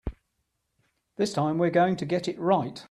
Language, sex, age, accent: English, male, 60-69, England English